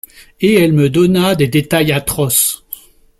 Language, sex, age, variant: French, male, 40-49, Français de métropole